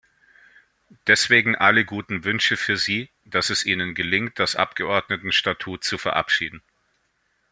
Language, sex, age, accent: German, male, 40-49, Deutschland Deutsch